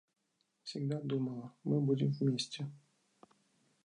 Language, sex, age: Russian, male, 40-49